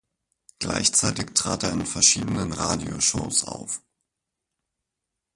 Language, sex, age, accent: German, male, 19-29, Deutschland Deutsch